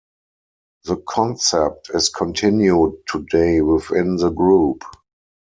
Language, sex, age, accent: English, male, 40-49, German English